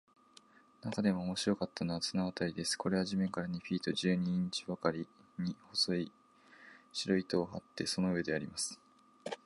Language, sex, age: Japanese, male, 19-29